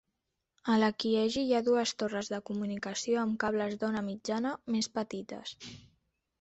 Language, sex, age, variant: Catalan, female, under 19, Central